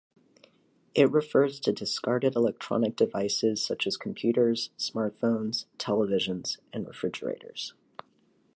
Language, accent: English, United States English